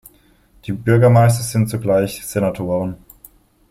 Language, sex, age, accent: German, male, 19-29, Deutschland Deutsch